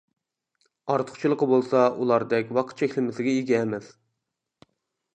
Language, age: Uyghur, 30-39